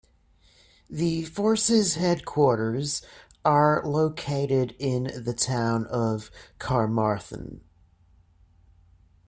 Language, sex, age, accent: English, male, 30-39, Australian English